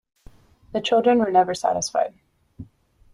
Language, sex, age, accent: English, female, 30-39, United States English